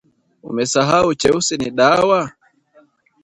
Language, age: Swahili, 19-29